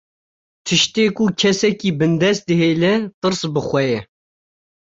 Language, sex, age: Kurdish, male, 19-29